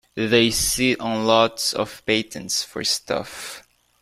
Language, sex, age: English, male, 19-29